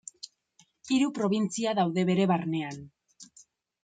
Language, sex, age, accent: Basque, female, 19-29, Erdialdekoa edo Nafarra (Gipuzkoa, Nafarroa)